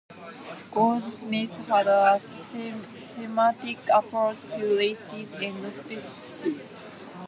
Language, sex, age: English, female, 19-29